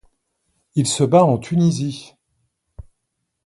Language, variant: French, Français de métropole